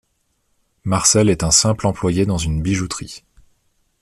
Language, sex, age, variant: French, male, 30-39, Français de métropole